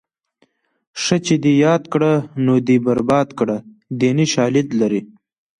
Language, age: Pashto, 19-29